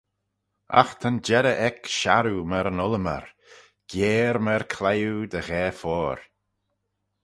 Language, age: Manx, 40-49